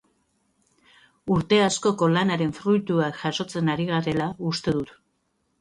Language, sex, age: Basque, female, 50-59